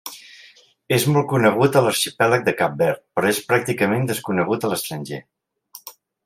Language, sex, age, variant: Catalan, male, 40-49, Central